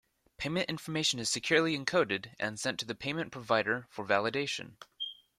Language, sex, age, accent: English, male, under 19, United States English